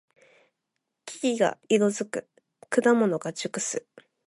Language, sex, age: Japanese, female, 19-29